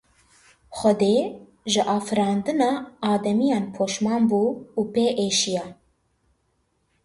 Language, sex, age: Kurdish, female, 19-29